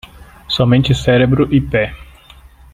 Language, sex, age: Portuguese, male, 30-39